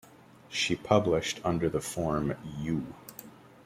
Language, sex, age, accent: English, male, 30-39, Canadian English